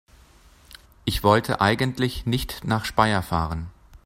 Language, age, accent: German, 30-39, Deutschland Deutsch